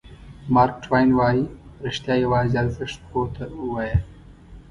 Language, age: Pashto, 19-29